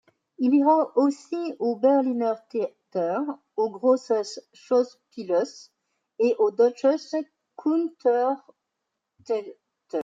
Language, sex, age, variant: French, female, 40-49, Français de métropole